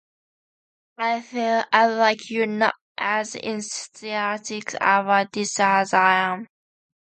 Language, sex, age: English, female, 19-29